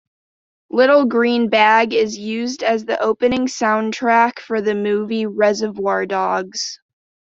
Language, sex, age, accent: English, female, under 19, United States English